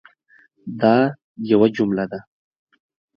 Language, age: Pashto, 19-29